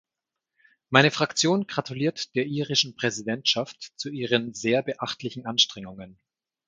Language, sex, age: German, male, 40-49